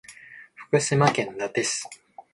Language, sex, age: Japanese, male, 19-29